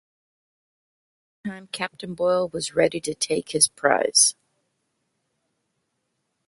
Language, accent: English, United States English